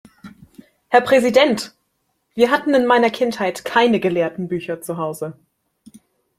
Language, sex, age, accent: German, female, 19-29, Deutschland Deutsch